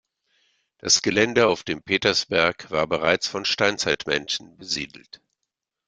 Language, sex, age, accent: German, male, 60-69, Deutschland Deutsch